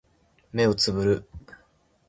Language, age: Japanese, 19-29